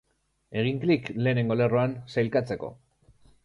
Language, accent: Basque, Erdialdekoa edo Nafarra (Gipuzkoa, Nafarroa)